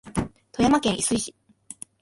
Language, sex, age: Japanese, female, 19-29